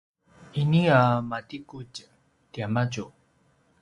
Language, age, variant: Paiwan, 30-39, pinayuanan a kinaikacedasan (東排灣語)